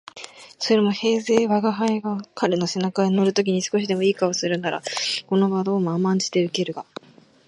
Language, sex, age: Japanese, female, 19-29